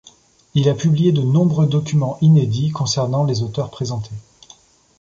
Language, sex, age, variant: French, male, 30-39, Français de métropole